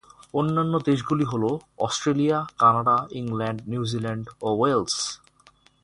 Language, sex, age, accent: Bengali, male, 19-29, Bengali